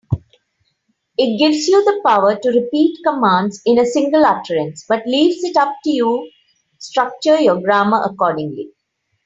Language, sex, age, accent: English, female, 50-59, India and South Asia (India, Pakistan, Sri Lanka)